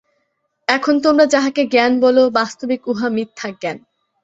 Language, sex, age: Bengali, female, under 19